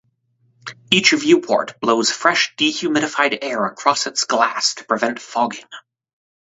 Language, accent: English, United States English; Midwestern